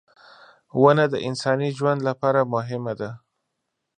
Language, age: Pashto, 19-29